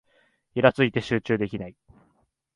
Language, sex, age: Japanese, male, 19-29